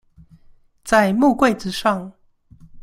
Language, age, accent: Chinese, 19-29, 出生地：桃園市